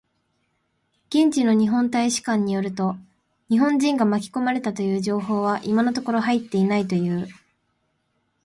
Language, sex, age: Japanese, female, 19-29